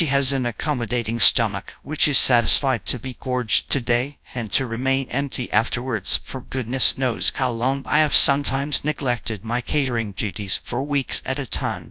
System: TTS, GradTTS